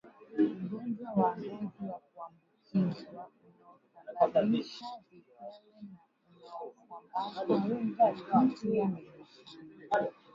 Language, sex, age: Swahili, female, 19-29